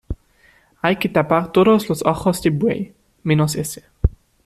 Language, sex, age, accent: Spanish, male, under 19, España: Centro-Sur peninsular (Madrid, Toledo, Castilla-La Mancha)